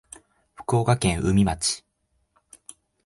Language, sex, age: Japanese, male, under 19